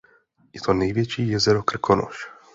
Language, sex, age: Czech, male, 30-39